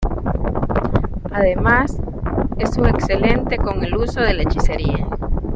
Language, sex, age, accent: Spanish, female, 19-29, Caribe: Cuba, Venezuela, Puerto Rico, República Dominicana, Panamá, Colombia caribeña, México caribeño, Costa del golfo de México